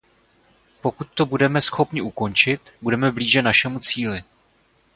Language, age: Czech, 30-39